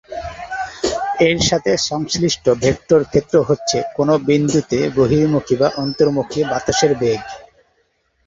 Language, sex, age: Bengali, male, 30-39